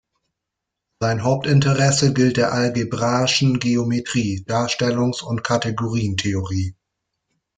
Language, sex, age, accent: German, male, 40-49, Deutschland Deutsch